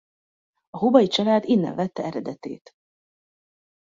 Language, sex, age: Hungarian, female, 19-29